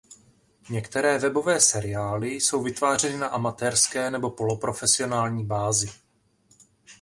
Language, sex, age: Czech, male, 40-49